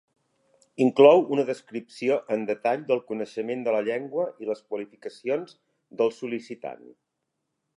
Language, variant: Catalan, Central